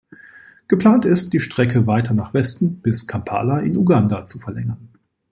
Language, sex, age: German, male, 30-39